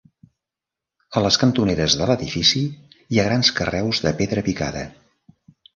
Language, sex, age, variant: Catalan, male, 70-79, Central